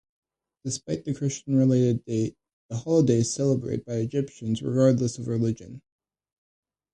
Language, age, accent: English, under 19, United States English